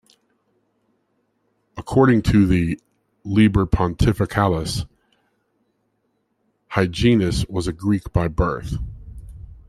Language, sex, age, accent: English, male, 30-39, United States English